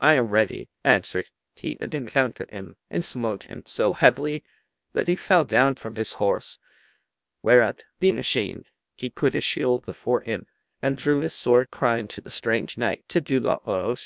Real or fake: fake